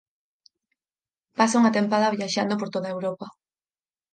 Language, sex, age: Galician, female, 19-29